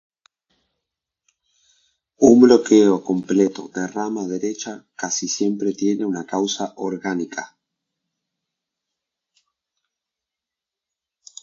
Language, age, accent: Spanish, 19-29, Rioplatense: Argentina, Uruguay, este de Bolivia, Paraguay